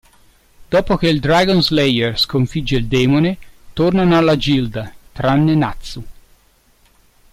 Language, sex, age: Italian, male, 40-49